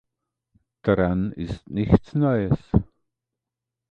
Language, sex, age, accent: German, male, 60-69, Österreichisches Deutsch